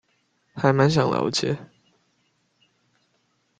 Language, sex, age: Chinese, male, under 19